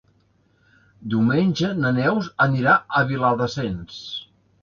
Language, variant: Catalan, Central